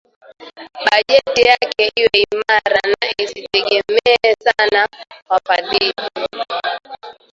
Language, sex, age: Swahili, female, 19-29